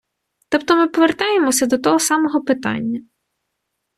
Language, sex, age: Ukrainian, female, 30-39